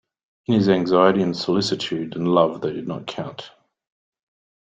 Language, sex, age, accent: English, male, 30-39, Australian English